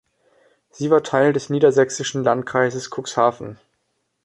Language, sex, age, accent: German, male, under 19, Deutschland Deutsch